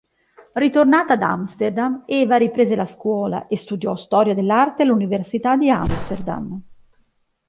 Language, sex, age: Italian, female, 30-39